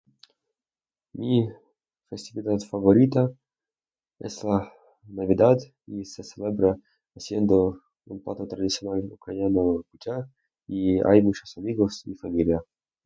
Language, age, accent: Spanish, under 19, España: Norte peninsular (Asturias, Castilla y León, Cantabria, País Vasco, Navarra, Aragón, La Rioja, Guadalajara, Cuenca)